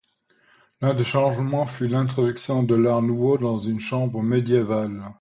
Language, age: French, 50-59